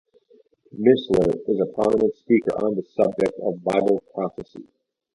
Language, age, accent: English, 40-49, United States English